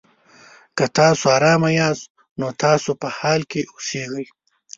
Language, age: Pashto, 30-39